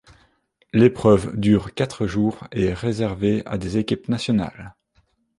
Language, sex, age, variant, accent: French, male, 30-39, Français d'Europe, Français de Belgique